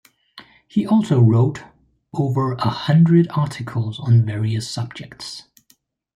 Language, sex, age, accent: English, male, 40-49, England English